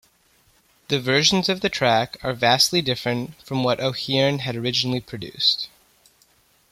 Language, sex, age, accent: English, male, 19-29, United States English